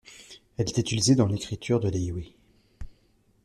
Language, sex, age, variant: French, male, 30-39, Français de métropole